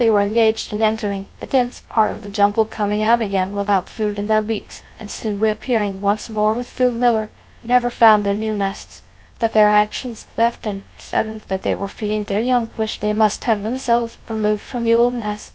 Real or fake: fake